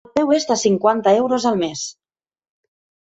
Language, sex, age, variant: Catalan, female, 19-29, Central